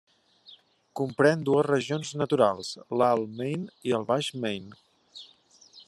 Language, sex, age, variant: Catalan, male, 40-49, Central